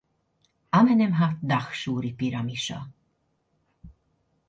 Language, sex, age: Hungarian, female, 40-49